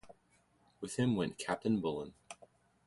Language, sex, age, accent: English, male, 19-29, United States English